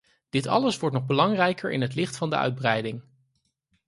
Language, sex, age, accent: Dutch, male, 30-39, Nederlands Nederlands